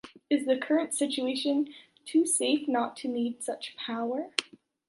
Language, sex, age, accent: English, female, 19-29, United States English